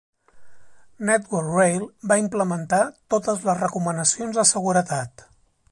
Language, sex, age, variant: Catalan, male, 40-49, Central